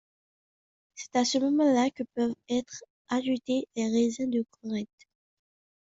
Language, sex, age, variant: French, female, 19-29, Français de métropole